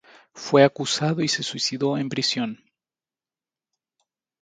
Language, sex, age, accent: Spanish, male, 30-39, Chileno: Chile, Cuyo